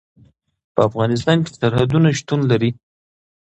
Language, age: Pashto, 40-49